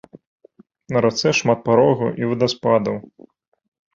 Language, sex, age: Belarusian, male, 30-39